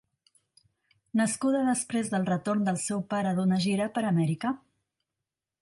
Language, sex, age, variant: Catalan, female, 40-49, Central